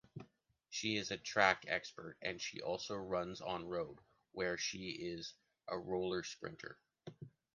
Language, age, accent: English, 30-39, Canadian English